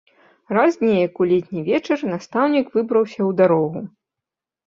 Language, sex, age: Belarusian, female, 30-39